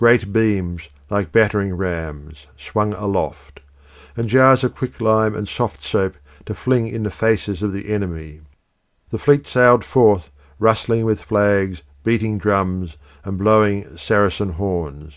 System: none